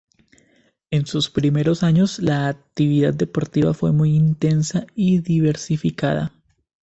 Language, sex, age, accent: Spanish, male, 19-29, Andino-Pacífico: Colombia, Perú, Ecuador, oeste de Bolivia y Venezuela andina